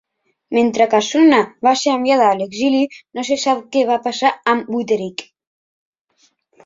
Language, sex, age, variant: Catalan, female, 40-49, Central